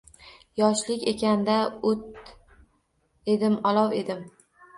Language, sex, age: Uzbek, female, 19-29